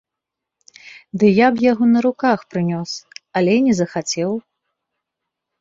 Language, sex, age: Belarusian, female, 30-39